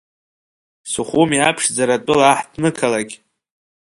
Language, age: Abkhazian, under 19